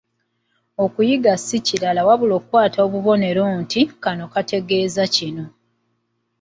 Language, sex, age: Ganda, female, 30-39